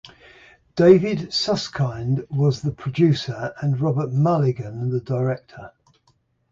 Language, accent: English, England English